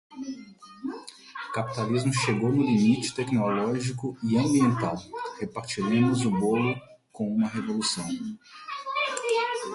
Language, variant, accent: Portuguese, Portuguese (Brasil), Mineiro